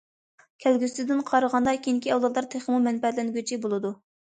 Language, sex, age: Uyghur, female, under 19